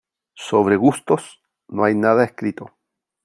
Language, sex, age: Spanish, male, 50-59